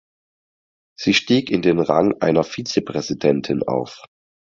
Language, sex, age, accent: German, male, 19-29, Deutschland Deutsch